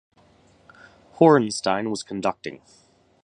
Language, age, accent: English, under 19, United States English